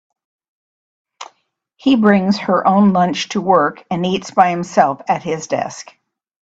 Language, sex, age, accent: English, female, 70-79, United States English